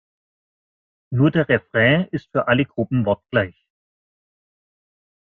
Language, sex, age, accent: German, male, 40-49, Deutschland Deutsch